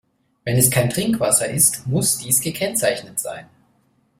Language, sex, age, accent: German, male, 30-39, Deutschland Deutsch